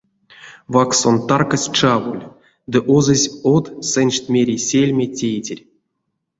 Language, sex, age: Erzya, male, 30-39